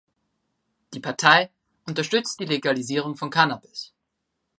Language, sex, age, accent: German, male, under 19, Österreichisches Deutsch